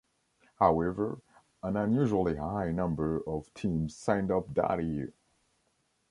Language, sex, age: English, male, 19-29